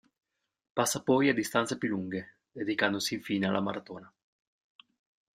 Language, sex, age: Italian, male, 19-29